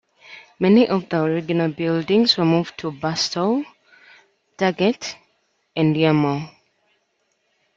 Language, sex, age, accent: English, female, 19-29, England English